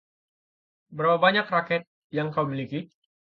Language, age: Indonesian, 19-29